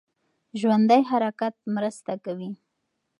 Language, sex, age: Pashto, female, 19-29